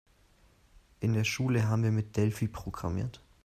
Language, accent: German, Deutschland Deutsch